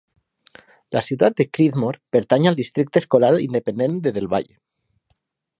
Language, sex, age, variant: Catalan, male, 40-49, Valencià meridional